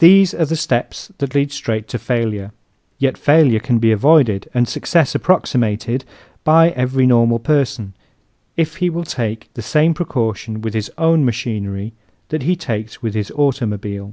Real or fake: real